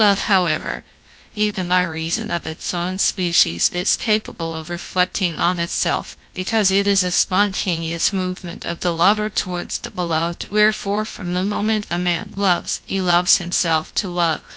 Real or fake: fake